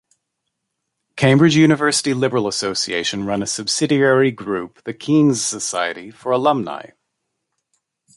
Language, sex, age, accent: English, male, 50-59, United States English